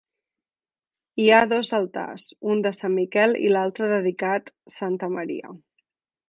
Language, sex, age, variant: Catalan, female, 19-29, Central